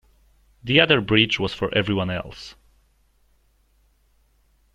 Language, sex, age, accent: English, male, 19-29, United States English